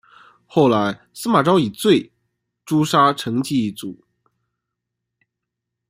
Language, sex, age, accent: Chinese, male, 19-29, 出生地：江苏省